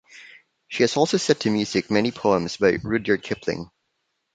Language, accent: English, Filipino